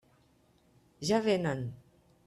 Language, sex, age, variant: Catalan, female, 50-59, Central